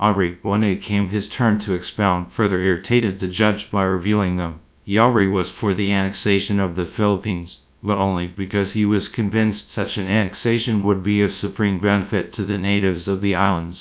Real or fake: fake